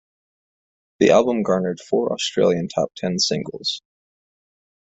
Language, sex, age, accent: English, male, 19-29, United States English